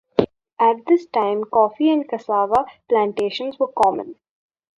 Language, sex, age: English, female, under 19